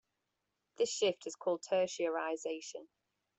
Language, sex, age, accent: English, female, 30-39, England English